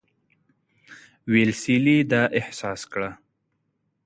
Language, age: Pashto, 30-39